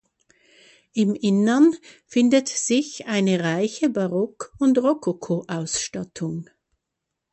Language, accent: German, Schweizerdeutsch